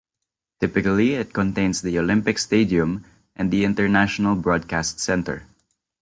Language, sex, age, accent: English, male, 19-29, Filipino